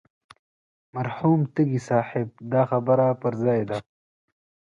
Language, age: Pashto, 19-29